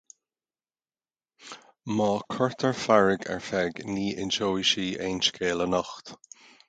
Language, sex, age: Irish, male, 40-49